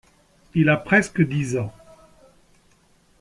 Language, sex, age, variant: French, male, 60-69, Français de métropole